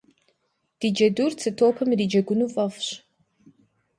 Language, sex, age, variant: Kabardian, female, 30-39, Адыгэбзэ (Къэбэрдей, Кирил, псоми зэдай)